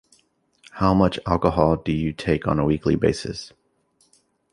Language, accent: English, United States English